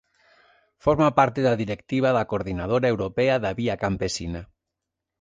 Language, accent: Galician, Normativo (estándar)